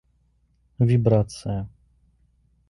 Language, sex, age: Russian, male, 30-39